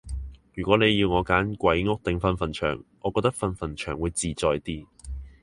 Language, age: Cantonese, 19-29